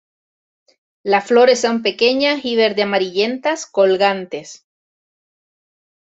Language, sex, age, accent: Spanish, female, 40-49, España: Centro-Sur peninsular (Madrid, Toledo, Castilla-La Mancha)